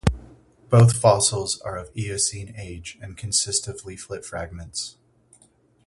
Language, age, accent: English, 30-39, United States English